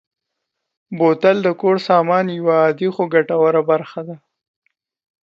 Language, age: Pashto, 30-39